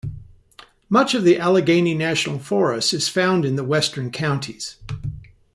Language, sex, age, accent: English, male, 60-69, United States English